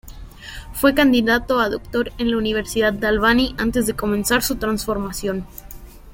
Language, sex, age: Spanish, male, 19-29